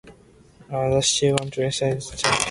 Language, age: English, 19-29